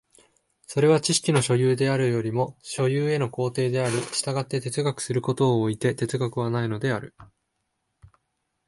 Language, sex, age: Japanese, male, 19-29